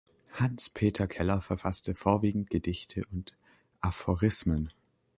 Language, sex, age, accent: German, male, under 19, Deutschland Deutsch